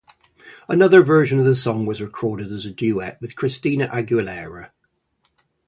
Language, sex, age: English, male, 50-59